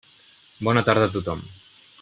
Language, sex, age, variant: Catalan, male, 30-39, Central